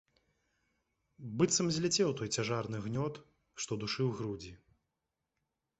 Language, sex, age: Belarusian, male, 19-29